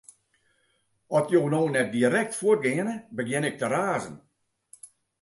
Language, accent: Western Frisian, Klaaifrysk